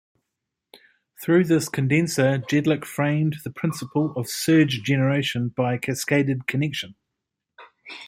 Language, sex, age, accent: English, male, 50-59, New Zealand English